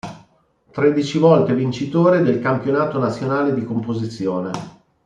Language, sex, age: Italian, male, 40-49